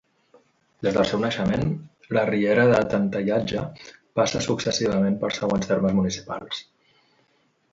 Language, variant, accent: Catalan, Central, central